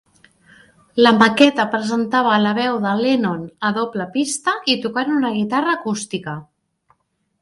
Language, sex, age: Catalan, female, 40-49